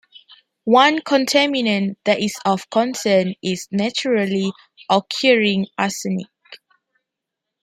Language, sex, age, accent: English, female, 19-29, Malaysian English